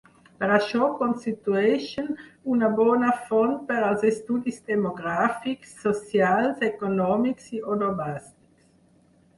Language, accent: Catalan, aprenent (recent, des d'altres llengües)